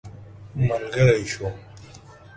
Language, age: Pashto, 30-39